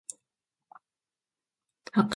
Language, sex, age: Japanese, female, 40-49